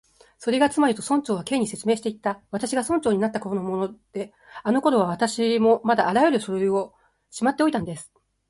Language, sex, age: Japanese, female, under 19